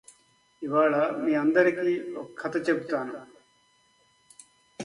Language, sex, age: Telugu, male, 60-69